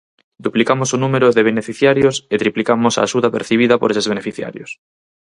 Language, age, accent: Galician, 19-29, Normativo (estándar)